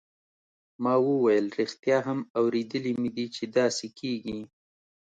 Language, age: Pashto, 30-39